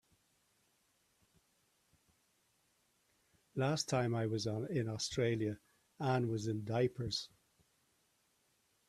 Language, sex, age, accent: English, male, 50-59, Irish English